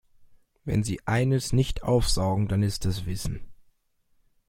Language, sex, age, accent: German, male, under 19, Deutschland Deutsch